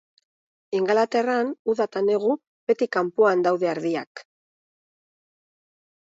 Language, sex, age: Basque, female, 50-59